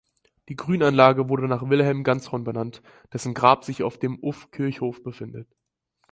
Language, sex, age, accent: German, male, 19-29, Deutschland Deutsch